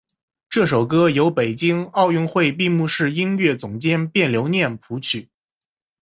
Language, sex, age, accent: Chinese, male, 19-29, 出生地：江苏省